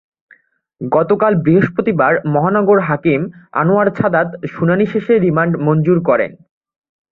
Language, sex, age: Bengali, male, under 19